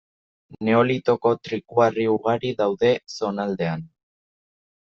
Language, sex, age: Basque, male, under 19